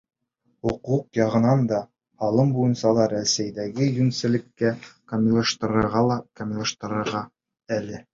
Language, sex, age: Bashkir, male, 19-29